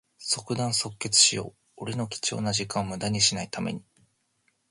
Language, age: Japanese, 19-29